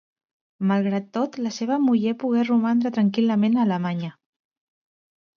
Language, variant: Catalan, Central